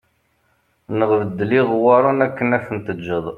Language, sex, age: Kabyle, male, 40-49